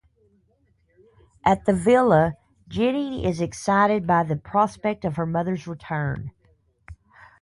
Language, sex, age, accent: English, female, 40-49, United States English